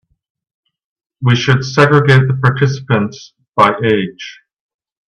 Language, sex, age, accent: English, male, 50-59, Canadian English